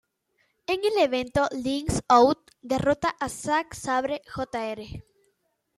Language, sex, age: Spanish, female, 19-29